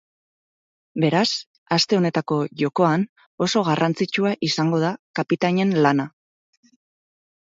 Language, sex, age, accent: Basque, female, 30-39, Mendebalekoa (Araba, Bizkaia, Gipuzkoako mendebaleko herri batzuk)